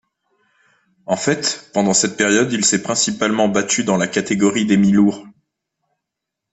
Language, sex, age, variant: French, male, 30-39, Français de métropole